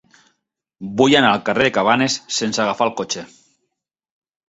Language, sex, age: Catalan, male, 40-49